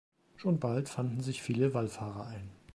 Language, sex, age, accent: German, male, 40-49, Deutschland Deutsch